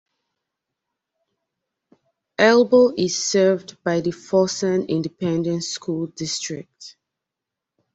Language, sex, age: English, female, 19-29